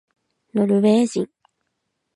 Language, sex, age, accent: Japanese, female, 19-29, 関西